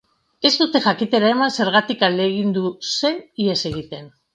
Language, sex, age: Basque, female, 50-59